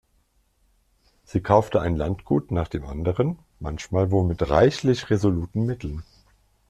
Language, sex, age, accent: German, male, 40-49, Deutschland Deutsch